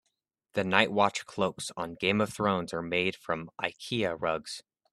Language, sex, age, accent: English, male, 19-29, United States English